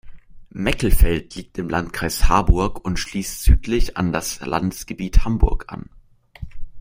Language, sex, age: German, male, under 19